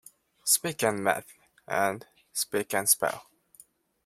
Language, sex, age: English, male, 19-29